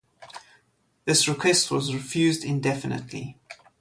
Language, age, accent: English, 30-39, Southern African (South Africa, Zimbabwe, Namibia)